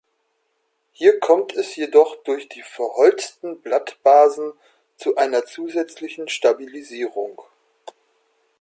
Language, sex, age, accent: German, male, 19-29, Deutschland Deutsch